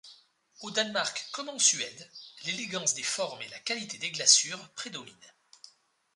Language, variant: French, Français de métropole